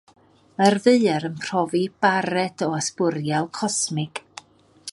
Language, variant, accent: Welsh, North-Western Welsh, Y Deyrnas Unedig Cymraeg